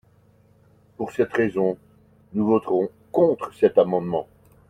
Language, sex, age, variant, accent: French, male, 50-59, Français d'Europe, Français de Belgique